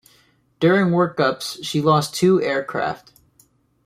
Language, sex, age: English, male, 19-29